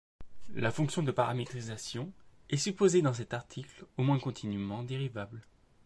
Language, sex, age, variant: French, male, 19-29, Français de métropole